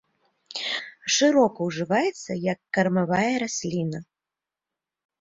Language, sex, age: Belarusian, female, 19-29